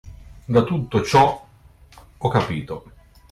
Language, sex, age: Italian, male, 50-59